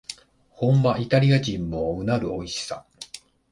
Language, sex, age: Japanese, male, 50-59